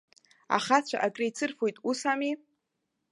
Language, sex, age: Abkhazian, female, 19-29